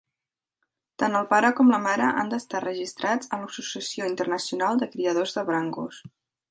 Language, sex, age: Catalan, female, 19-29